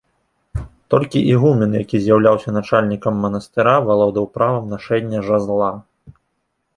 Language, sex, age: Belarusian, male, 19-29